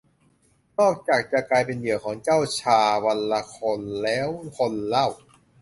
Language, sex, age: Thai, male, 19-29